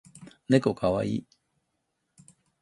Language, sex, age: Japanese, male, 70-79